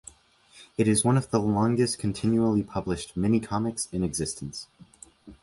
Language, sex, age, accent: English, male, under 19, Canadian English